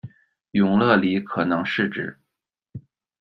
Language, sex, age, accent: Chinese, male, 30-39, 出生地：北京市